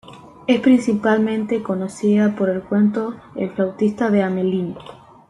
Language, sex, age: Spanish, female, 19-29